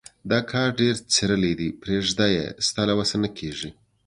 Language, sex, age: Pashto, male, 30-39